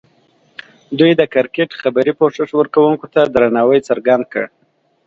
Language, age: Pashto, 30-39